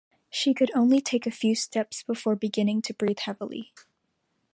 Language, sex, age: English, female, under 19